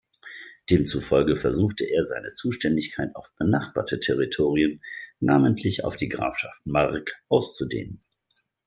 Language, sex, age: German, male, 40-49